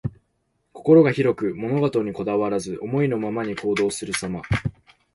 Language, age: Japanese, under 19